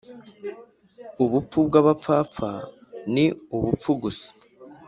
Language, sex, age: Kinyarwanda, male, 19-29